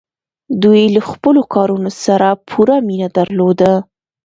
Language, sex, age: Pashto, female, 19-29